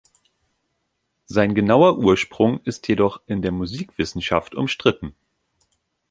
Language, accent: German, Deutschland Deutsch